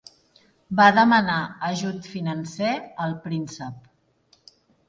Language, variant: Catalan, Central